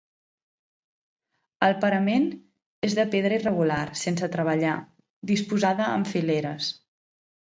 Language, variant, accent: Catalan, Central, central